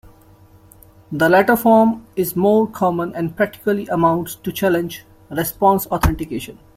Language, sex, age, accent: English, male, 30-39, New Zealand English